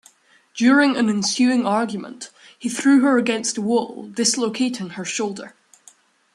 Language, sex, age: English, male, under 19